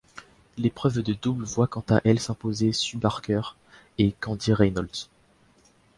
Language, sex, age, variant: French, male, under 19, Français de métropole